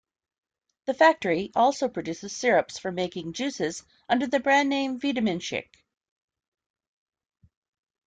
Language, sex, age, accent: English, female, 40-49, Canadian English